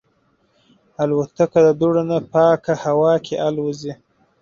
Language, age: Pashto, 19-29